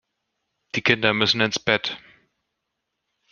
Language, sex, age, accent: German, male, 40-49, Deutschland Deutsch